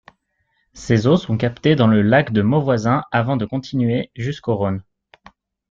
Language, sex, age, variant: French, male, 19-29, Français de métropole